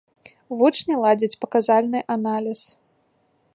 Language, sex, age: Belarusian, female, 19-29